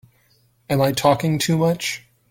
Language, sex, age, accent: English, male, 19-29, United States English